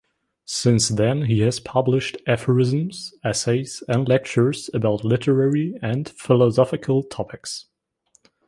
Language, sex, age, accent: English, male, 19-29, England English